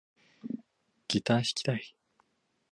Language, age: Japanese, 19-29